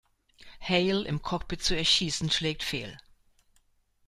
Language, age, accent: German, 60-69, Deutschland Deutsch